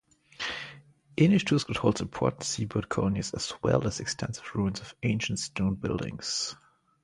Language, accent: English, German English